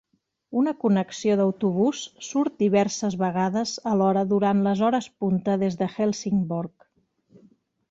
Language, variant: Catalan, Central